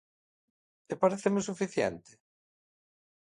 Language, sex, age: Galician, male, 50-59